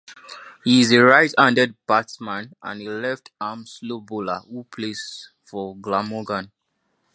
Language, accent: English, Nigerian